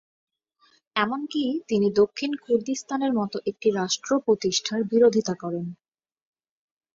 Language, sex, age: Bengali, female, 19-29